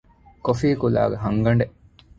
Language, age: Divehi, 30-39